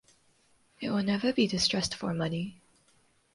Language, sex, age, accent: English, female, 19-29, Malaysian English